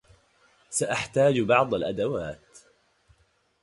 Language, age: Arabic, 19-29